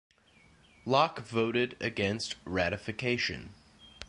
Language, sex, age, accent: English, male, 30-39, United States English